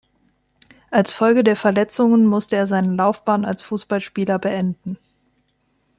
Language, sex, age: German, female, 30-39